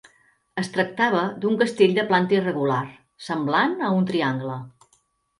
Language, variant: Catalan, Central